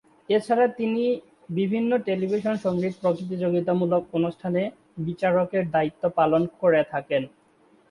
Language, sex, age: Bengali, male, 19-29